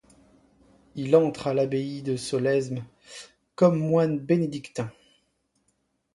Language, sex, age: French, male, 30-39